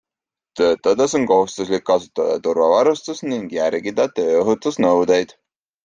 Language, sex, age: Estonian, male, 30-39